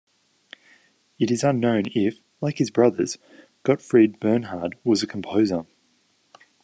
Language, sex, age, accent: English, male, 30-39, Australian English